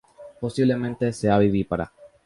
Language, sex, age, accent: Spanish, male, under 19, América central